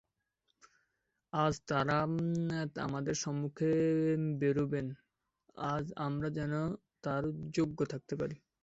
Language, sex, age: Bengali, male, 19-29